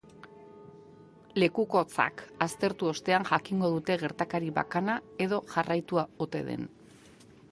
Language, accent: Basque, Mendebalekoa (Araba, Bizkaia, Gipuzkoako mendebaleko herri batzuk)